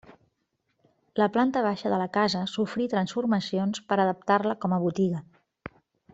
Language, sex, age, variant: Catalan, female, 50-59, Central